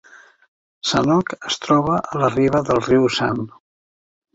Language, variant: Catalan, Central